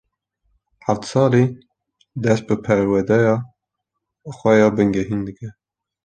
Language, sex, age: Kurdish, male, 19-29